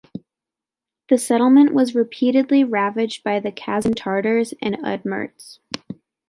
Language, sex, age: English, female, 19-29